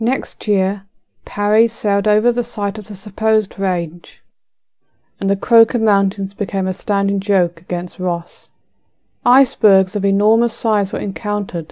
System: none